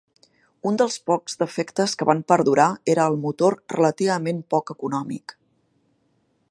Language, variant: Catalan, Central